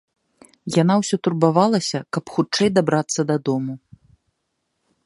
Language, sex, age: Belarusian, female, 30-39